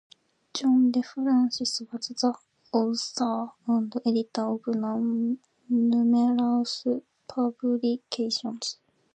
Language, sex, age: English, female, 19-29